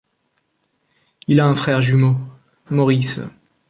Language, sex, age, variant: French, male, 19-29, Français du nord de l'Afrique